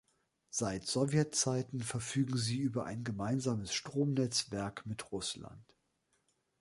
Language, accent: German, Deutschland Deutsch